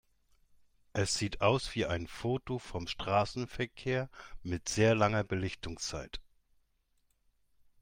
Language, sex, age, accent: German, male, 50-59, Deutschland Deutsch